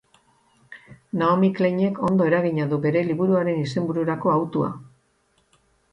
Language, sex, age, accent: Basque, female, 60-69, Erdialdekoa edo Nafarra (Gipuzkoa, Nafarroa)